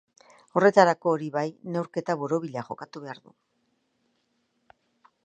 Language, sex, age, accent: Basque, female, 60-69, Erdialdekoa edo Nafarra (Gipuzkoa, Nafarroa)